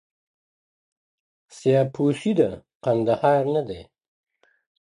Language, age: Pashto, 50-59